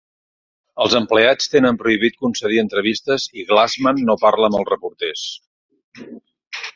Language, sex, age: Catalan, male, 50-59